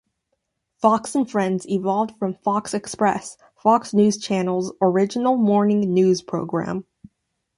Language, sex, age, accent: English, female, 19-29, United States English